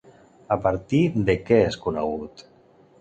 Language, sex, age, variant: Catalan, male, 40-49, Central